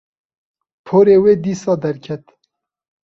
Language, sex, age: Kurdish, male, 19-29